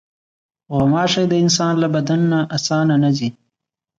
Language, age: Pashto, 19-29